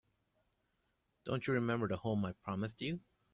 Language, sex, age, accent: English, male, 19-29, United States English